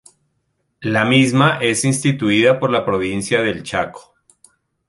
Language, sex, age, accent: Spanish, male, 40-49, Andino-Pacífico: Colombia, Perú, Ecuador, oeste de Bolivia y Venezuela andina